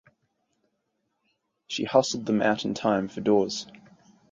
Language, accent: English, Australian English